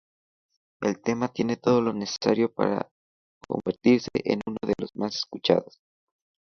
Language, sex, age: Spanish, male, 19-29